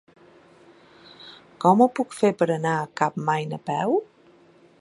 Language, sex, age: Catalan, female, 40-49